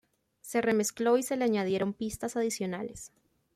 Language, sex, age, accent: Spanish, female, 19-29, Caribe: Cuba, Venezuela, Puerto Rico, República Dominicana, Panamá, Colombia caribeña, México caribeño, Costa del golfo de México